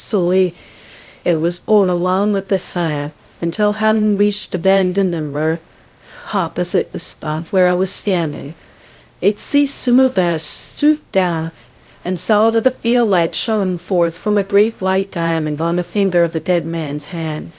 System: TTS, VITS